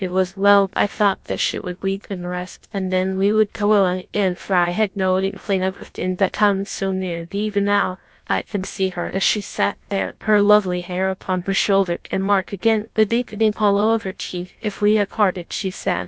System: TTS, GlowTTS